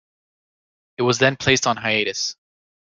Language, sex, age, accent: English, male, 19-29, United States English